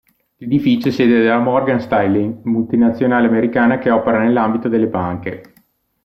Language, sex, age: Italian, male, 30-39